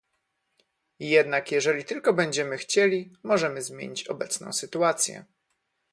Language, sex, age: Polish, male, 30-39